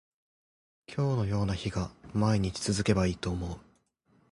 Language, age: Japanese, 19-29